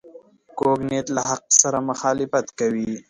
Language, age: Pashto, 19-29